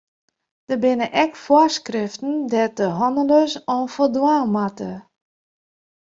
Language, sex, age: Western Frisian, female, 40-49